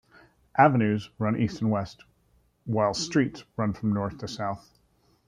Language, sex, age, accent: English, male, 40-49, United States English